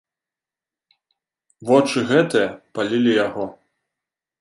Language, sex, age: Belarusian, male, 19-29